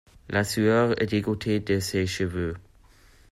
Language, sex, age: French, male, under 19